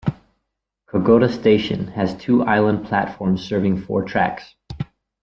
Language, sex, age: English, male, 19-29